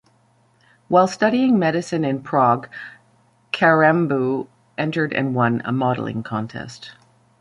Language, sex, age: English, female, 40-49